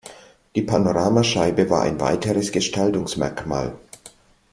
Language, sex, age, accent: German, male, 60-69, Deutschland Deutsch